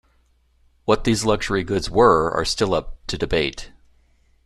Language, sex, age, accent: English, male, 40-49, United States English